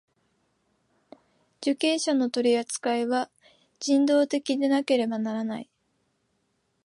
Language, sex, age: Japanese, female, 19-29